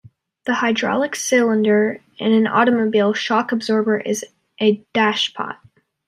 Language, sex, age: English, female, under 19